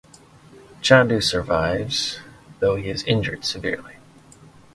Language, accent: English, United States English